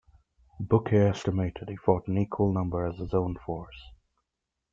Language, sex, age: English, male, 30-39